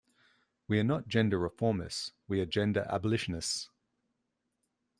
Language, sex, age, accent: English, male, 30-39, Australian English